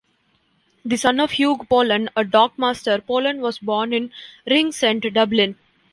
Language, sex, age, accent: English, female, 19-29, India and South Asia (India, Pakistan, Sri Lanka)